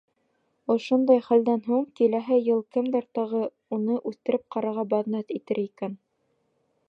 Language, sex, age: Bashkir, female, 19-29